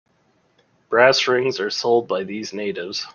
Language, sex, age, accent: English, male, 30-39, United States English